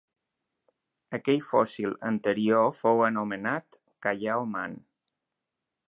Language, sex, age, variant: Catalan, male, 50-59, Balear